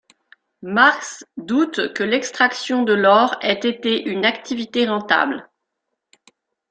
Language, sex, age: French, female, 30-39